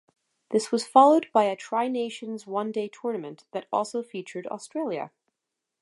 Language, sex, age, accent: English, female, 30-39, United States English